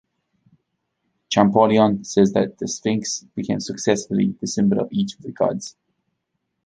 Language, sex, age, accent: English, male, 30-39, Irish English